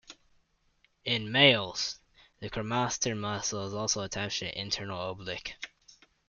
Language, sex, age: English, male, under 19